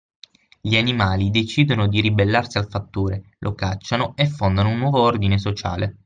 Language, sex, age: Italian, male, 19-29